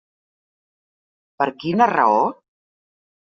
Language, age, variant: Catalan, 60-69, Central